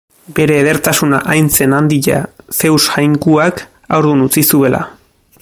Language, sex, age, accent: Basque, male, 30-39, Erdialdekoa edo Nafarra (Gipuzkoa, Nafarroa)